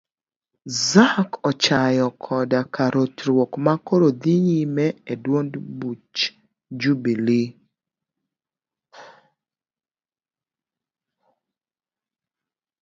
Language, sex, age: Luo (Kenya and Tanzania), female, 40-49